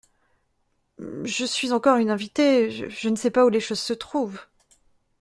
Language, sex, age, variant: French, female, 30-39, Français de métropole